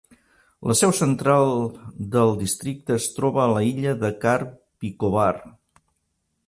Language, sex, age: Catalan, male, 60-69